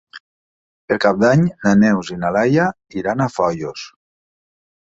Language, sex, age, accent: Catalan, male, 50-59, valencià